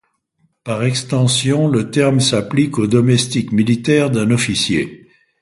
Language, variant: French, Français de métropole